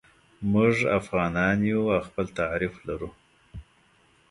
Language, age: Pashto, 30-39